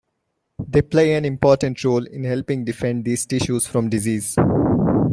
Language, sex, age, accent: English, male, 19-29, India and South Asia (India, Pakistan, Sri Lanka)